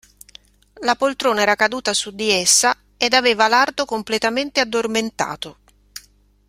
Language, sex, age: Italian, female, 50-59